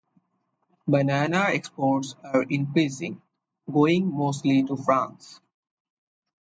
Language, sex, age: English, male, 19-29